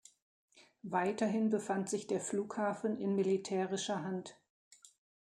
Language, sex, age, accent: German, female, 60-69, Deutschland Deutsch